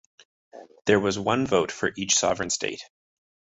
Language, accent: English, Canadian English